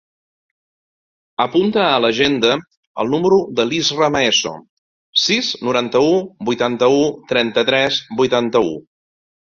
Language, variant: Catalan, Central